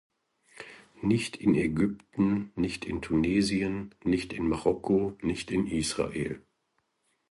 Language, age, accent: German, 60-69, Deutschland Deutsch